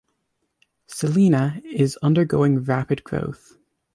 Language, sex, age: English, male, under 19